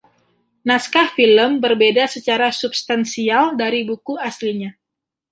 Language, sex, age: Indonesian, female, 19-29